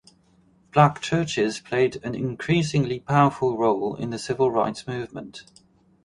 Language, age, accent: English, 19-29, England English